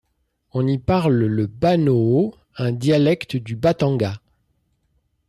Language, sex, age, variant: French, male, 50-59, Français de métropole